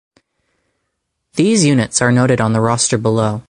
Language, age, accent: English, 19-29, Canadian English